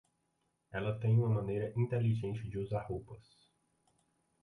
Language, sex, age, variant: Portuguese, male, 30-39, Portuguese (Brasil)